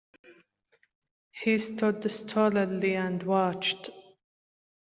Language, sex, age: English, female, 19-29